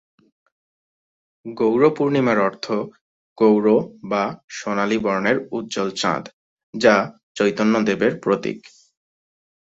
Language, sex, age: Bengali, male, 19-29